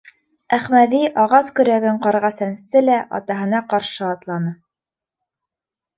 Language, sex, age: Bashkir, female, 19-29